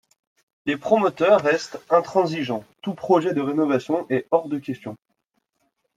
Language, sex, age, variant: French, male, 19-29, Français de métropole